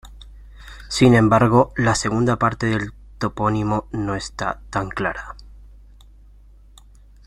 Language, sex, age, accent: Spanish, male, 30-39, España: Centro-Sur peninsular (Madrid, Toledo, Castilla-La Mancha)